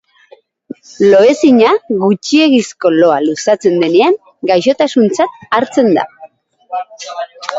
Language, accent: Basque, Mendebalekoa (Araba, Bizkaia, Gipuzkoako mendebaleko herri batzuk)